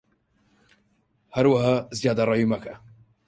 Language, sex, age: Central Kurdish, male, 19-29